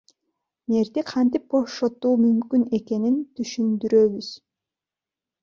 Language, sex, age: Kyrgyz, female, 30-39